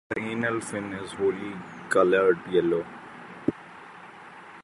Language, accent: English, India and South Asia (India, Pakistan, Sri Lanka)